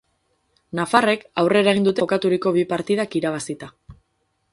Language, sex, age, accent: Basque, female, 19-29, Mendebalekoa (Araba, Bizkaia, Gipuzkoako mendebaleko herri batzuk)